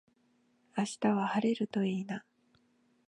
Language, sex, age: Japanese, female, 19-29